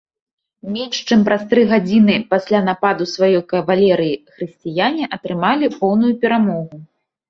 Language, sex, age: Belarusian, female, 30-39